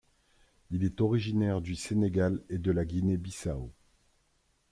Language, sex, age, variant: French, male, 40-49, Français de métropole